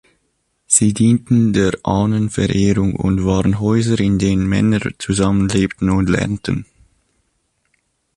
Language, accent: German, Schweizerdeutsch